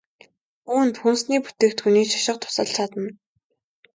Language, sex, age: Mongolian, female, 19-29